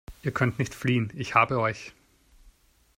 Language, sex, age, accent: German, male, 30-39, Österreichisches Deutsch